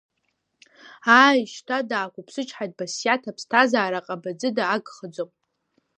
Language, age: Abkhazian, under 19